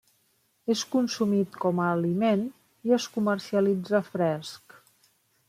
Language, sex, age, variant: Catalan, female, 50-59, Central